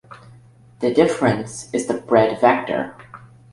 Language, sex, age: English, male, under 19